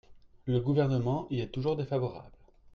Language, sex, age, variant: French, male, 30-39, Français de métropole